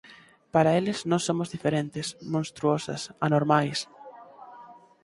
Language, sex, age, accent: Galician, male, 19-29, Normativo (estándar)